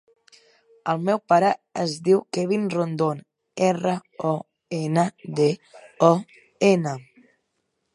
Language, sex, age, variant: Catalan, female, 19-29, Central